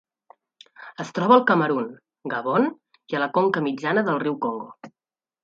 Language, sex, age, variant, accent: Catalan, female, 30-39, Central, central